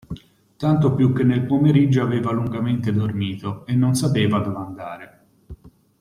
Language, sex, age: Italian, male, 40-49